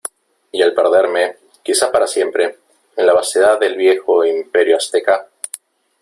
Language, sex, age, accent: Spanish, male, 40-49, Andino-Pacífico: Colombia, Perú, Ecuador, oeste de Bolivia y Venezuela andina